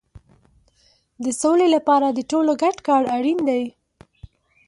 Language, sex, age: Pashto, female, 19-29